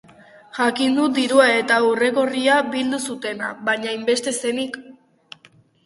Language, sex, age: Basque, female, under 19